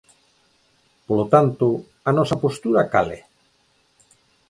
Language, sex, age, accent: Galician, male, 50-59, Oriental (común en zona oriental)